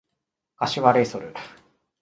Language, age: Japanese, 19-29